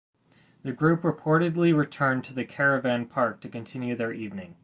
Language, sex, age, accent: English, male, under 19, United States English